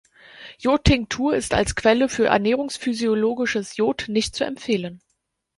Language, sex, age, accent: German, female, 30-39, Deutschland Deutsch